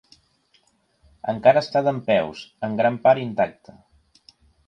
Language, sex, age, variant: Catalan, male, 40-49, Central